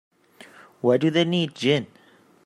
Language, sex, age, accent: English, male, 30-39, United States English